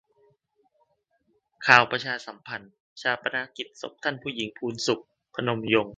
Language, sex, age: Thai, male, 19-29